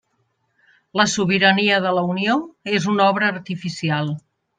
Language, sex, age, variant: Catalan, female, 50-59, Central